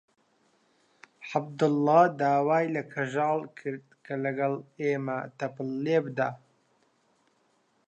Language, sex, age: Central Kurdish, male, 19-29